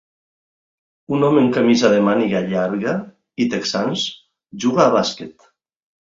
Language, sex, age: Catalan, male, 50-59